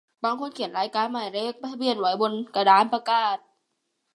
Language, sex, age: Thai, female, 19-29